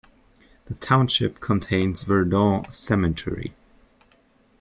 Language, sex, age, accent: English, male, 19-29, United States English